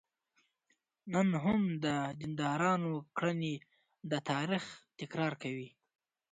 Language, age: Pashto, 19-29